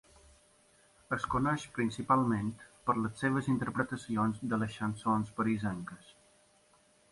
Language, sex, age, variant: Catalan, male, 40-49, Balear